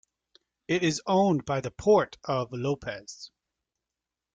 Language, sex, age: English, male, 30-39